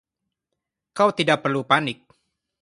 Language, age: Indonesian, 19-29